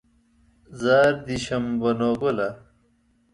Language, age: Pashto, 30-39